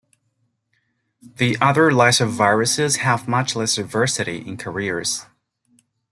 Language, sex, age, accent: English, male, 30-39, United States English